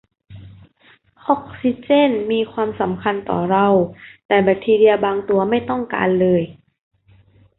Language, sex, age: Thai, female, 19-29